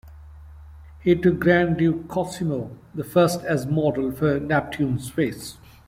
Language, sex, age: English, male, 50-59